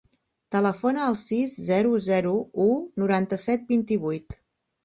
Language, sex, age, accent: Catalan, female, 50-59, Empordanès